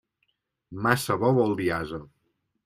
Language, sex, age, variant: Catalan, male, 30-39, Central